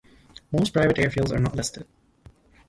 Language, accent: English, United States English